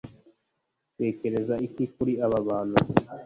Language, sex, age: Kinyarwanda, male, 19-29